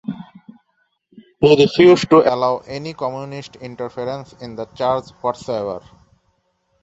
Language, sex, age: English, male, 19-29